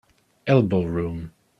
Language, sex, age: English, male, 19-29